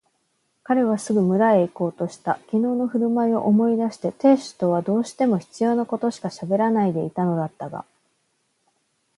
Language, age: Japanese, 30-39